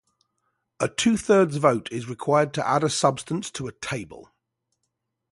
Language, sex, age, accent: English, male, 40-49, England English